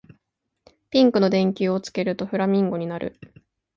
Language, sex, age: Japanese, female, 19-29